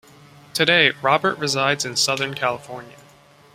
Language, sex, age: English, male, 19-29